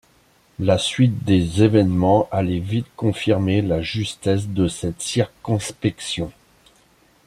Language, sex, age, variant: French, male, 50-59, Français de métropole